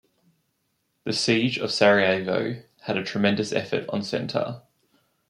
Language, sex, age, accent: English, male, 19-29, Australian English